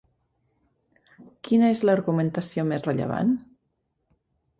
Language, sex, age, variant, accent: Catalan, female, 60-69, Central, central